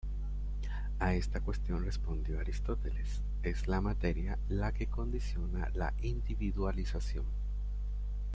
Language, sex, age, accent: Spanish, male, 30-39, América central